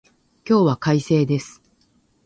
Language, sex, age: Japanese, female, 50-59